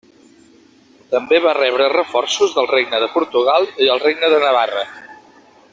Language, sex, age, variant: Catalan, male, 40-49, Central